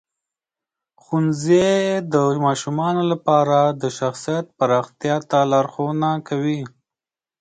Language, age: Pashto, 19-29